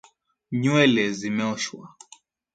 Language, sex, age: Swahili, male, 19-29